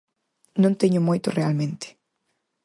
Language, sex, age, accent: Galician, female, 19-29, Central (gheada)